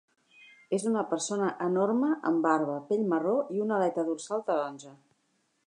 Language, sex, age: Catalan, female, 40-49